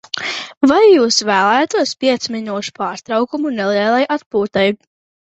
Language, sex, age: Latvian, female, under 19